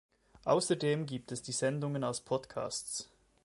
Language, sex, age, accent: German, male, 19-29, Schweizerdeutsch